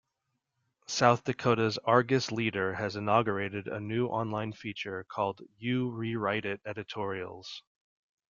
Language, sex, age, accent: English, male, 30-39, United States English